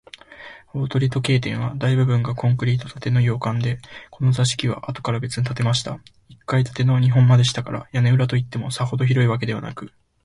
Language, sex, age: Japanese, male, 19-29